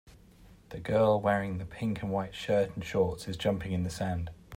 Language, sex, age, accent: English, male, 30-39, England English